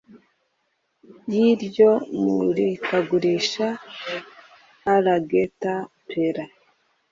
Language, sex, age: Kinyarwanda, female, 30-39